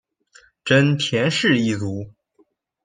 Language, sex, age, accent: Chinese, male, 19-29, 出生地：山东省